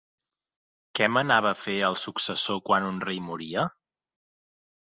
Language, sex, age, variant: Catalan, male, 30-39, Central